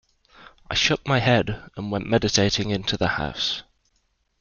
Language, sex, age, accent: English, male, 19-29, England English